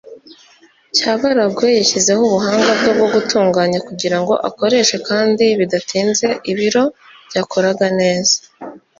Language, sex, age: Kinyarwanda, female, 19-29